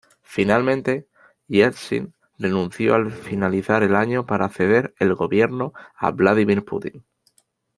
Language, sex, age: Spanish, male, 19-29